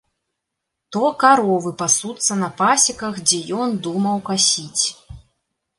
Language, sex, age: Belarusian, female, 30-39